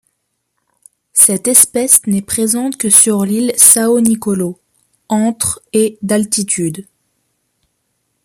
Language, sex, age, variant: French, female, 19-29, Français de métropole